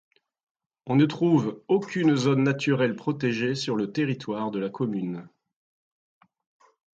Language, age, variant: French, 50-59, Français de métropole